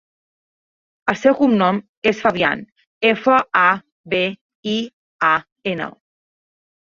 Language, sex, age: Catalan, female, under 19